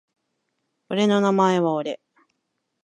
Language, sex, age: Japanese, female, 40-49